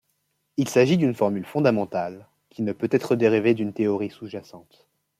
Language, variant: French, Français de métropole